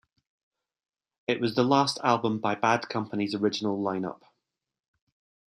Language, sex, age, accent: English, male, 40-49, Scottish English